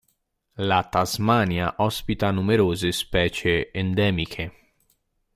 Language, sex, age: Italian, male, 19-29